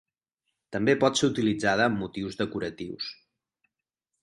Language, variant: Catalan, Central